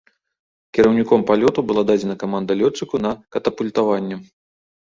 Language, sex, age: Belarusian, male, 30-39